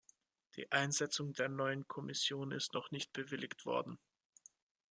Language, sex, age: German, male, 19-29